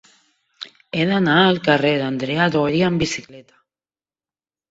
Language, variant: Catalan, Septentrional